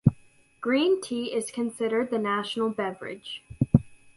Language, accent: English, United States English